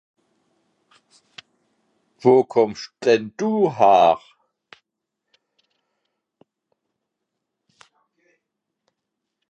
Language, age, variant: Swiss German, 50-59, Nordniederàlemmànisch (Rishoffe, Zàwere, Bùsswìller, Hawenau, Brüemt, Stroossbùri, Molse, Dàmbàch, Schlettstàtt, Pfàlzbùri usw.)